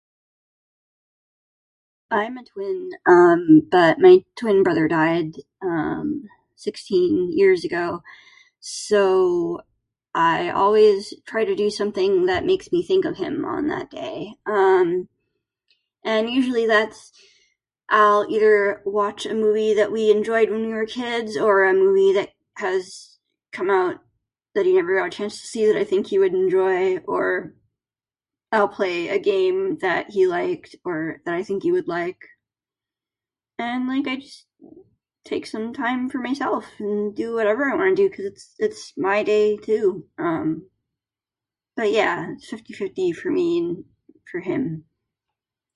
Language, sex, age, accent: English, female, 30-39, United States English